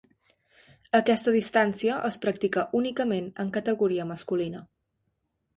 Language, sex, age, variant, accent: Catalan, female, 19-29, Central, septentrional